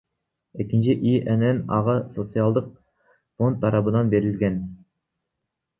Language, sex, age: Kyrgyz, male, 19-29